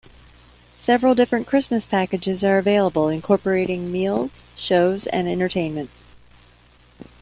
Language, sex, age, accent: English, female, 50-59, United States English